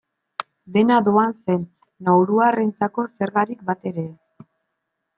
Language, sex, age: Basque, male, 19-29